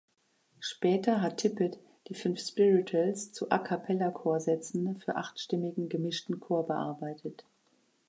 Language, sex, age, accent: German, female, 60-69, Deutschland Deutsch